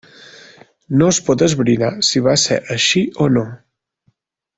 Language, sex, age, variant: Catalan, male, 30-39, Septentrional